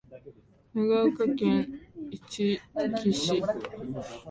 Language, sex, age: Japanese, female, 19-29